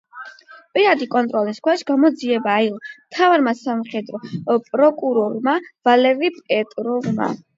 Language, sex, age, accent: Georgian, male, under 19, ჩვეულებრივი